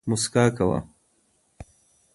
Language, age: Pashto, 30-39